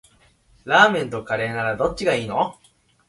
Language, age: Japanese, 19-29